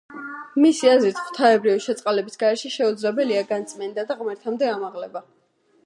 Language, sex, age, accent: Georgian, female, under 19, მშვიდი